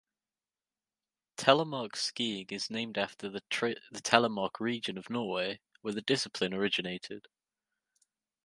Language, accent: English, England English